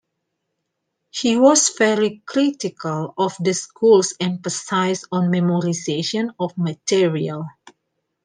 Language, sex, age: English, female, 30-39